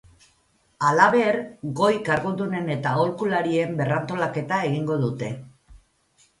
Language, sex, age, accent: Basque, female, 50-59, Erdialdekoa edo Nafarra (Gipuzkoa, Nafarroa)